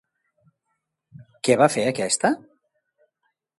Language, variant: Catalan, Central